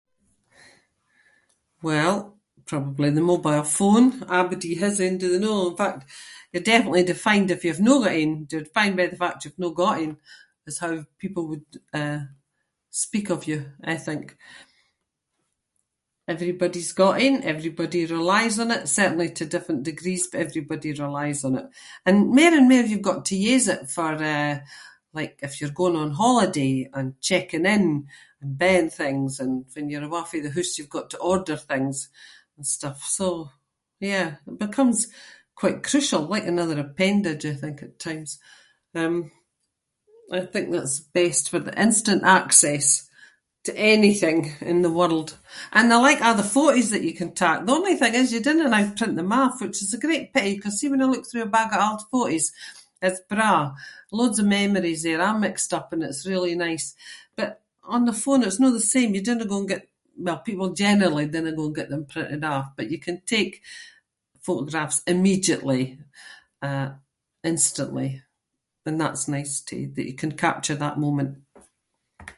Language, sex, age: Scots, female, 70-79